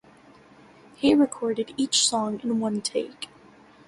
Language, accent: English, United States English